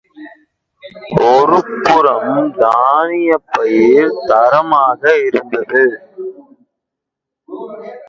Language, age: Tamil, 19-29